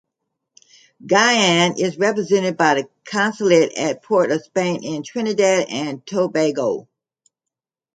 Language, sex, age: English, female, 60-69